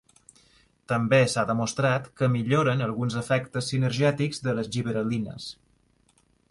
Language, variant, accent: Catalan, Balear, mallorquí